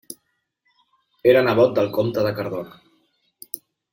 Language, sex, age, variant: Catalan, male, 30-39, Septentrional